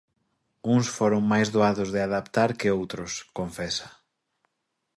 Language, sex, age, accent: Galician, male, 19-29, Oriental (común en zona oriental)